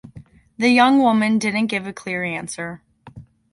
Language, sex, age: English, female, under 19